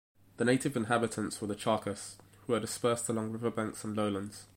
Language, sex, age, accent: English, male, 19-29, England English